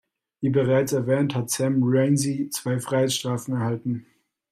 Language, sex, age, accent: German, male, 19-29, Österreichisches Deutsch